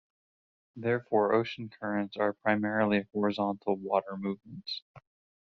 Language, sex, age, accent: English, male, 30-39, United States English